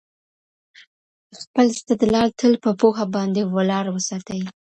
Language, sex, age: Pashto, female, under 19